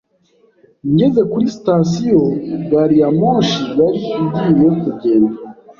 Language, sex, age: Kinyarwanda, male, 19-29